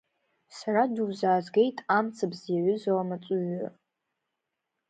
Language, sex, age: Abkhazian, female, under 19